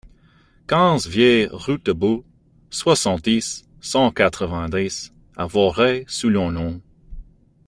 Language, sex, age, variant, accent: French, male, 30-39, Français d'Amérique du Nord, Français du Canada